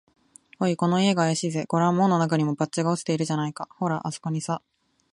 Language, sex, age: Japanese, female, 19-29